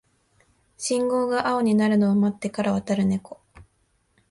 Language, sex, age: Japanese, female, 19-29